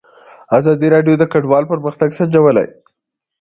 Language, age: Pashto, 19-29